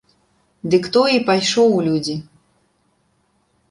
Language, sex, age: Belarusian, female, 19-29